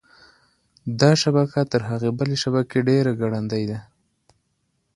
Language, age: Pashto, 30-39